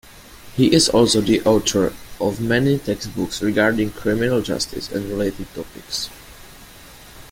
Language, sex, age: English, male, under 19